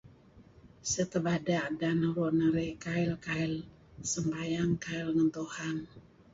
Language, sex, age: Kelabit, female, 50-59